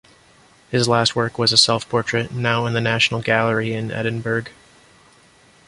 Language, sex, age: English, male, 19-29